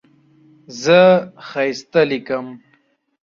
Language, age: Pashto, 19-29